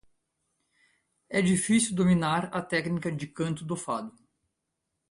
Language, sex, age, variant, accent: Portuguese, male, 30-39, Portuguese (Brasil), Gaucho